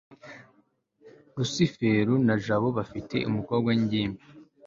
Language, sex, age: Kinyarwanda, male, 19-29